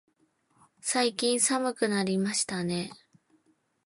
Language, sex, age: Japanese, female, 19-29